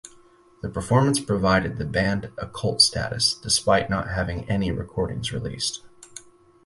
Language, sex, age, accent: English, male, 30-39, United States English